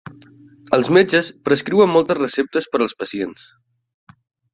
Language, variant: Catalan, Septentrional